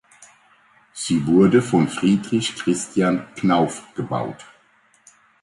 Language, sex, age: German, male, 50-59